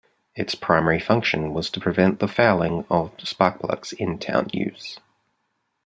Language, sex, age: English, male, 30-39